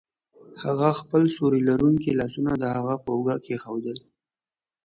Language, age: Pashto, 19-29